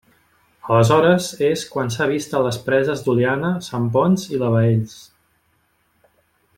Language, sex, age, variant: Catalan, male, 30-39, Central